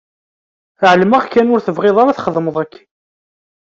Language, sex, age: Kabyle, male, 19-29